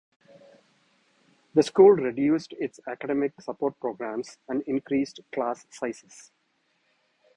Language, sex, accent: English, male, India and South Asia (India, Pakistan, Sri Lanka)